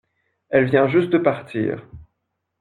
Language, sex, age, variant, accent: French, male, 19-29, Français d'Amérique du Nord, Français du Canada